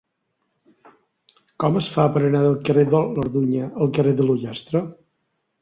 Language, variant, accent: Catalan, Balear, balear